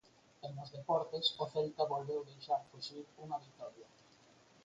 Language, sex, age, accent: Galician, male, 50-59, Normativo (estándar)